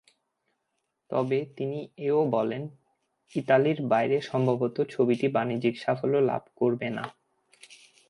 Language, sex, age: Bengali, male, 30-39